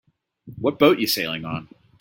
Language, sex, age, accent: English, male, 30-39, United States English